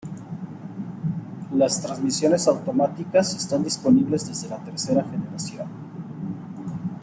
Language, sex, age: Spanish, male, 40-49